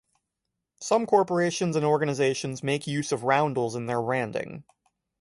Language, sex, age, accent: English, male, 30-39, United States English